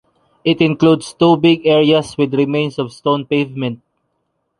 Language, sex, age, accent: English, male, 19-29, Filipino